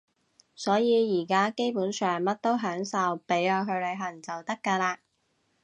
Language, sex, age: Cantonese, female, 19-29